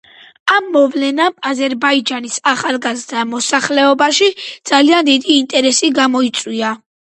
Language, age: Georgian, 19-29